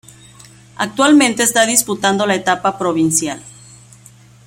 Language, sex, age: Spanish, female, 30-39